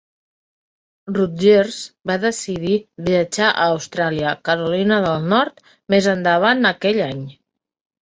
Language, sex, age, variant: Catalan, female, 40-49, Central